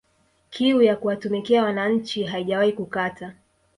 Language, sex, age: Swahili, female, 19-29